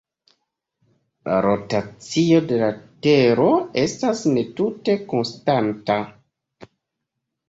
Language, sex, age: Esperanto, male, 30-39